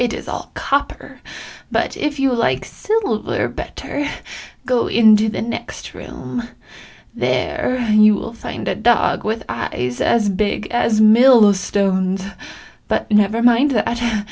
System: none